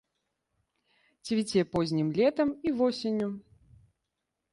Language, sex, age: Belarusian, female, 30-39